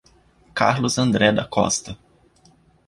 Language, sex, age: Portuguese, male, 19-29